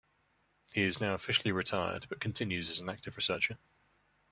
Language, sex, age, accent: English, male, 19-29, England English